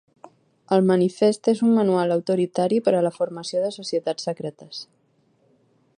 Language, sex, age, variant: Catalan, female, 30-39, Balear